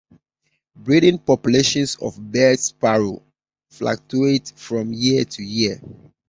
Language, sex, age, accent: English, male, 30-39, United States English